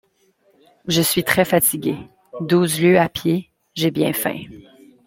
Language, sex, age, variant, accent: French, female, 19-29, Français d'Amérique du Nord, Français du Canada